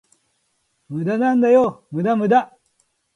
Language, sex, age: Japanese, male, 30-39